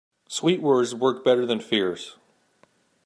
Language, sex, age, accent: English, male, 30-39, United States English